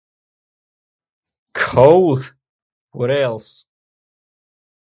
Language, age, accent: English, 19-29, Czech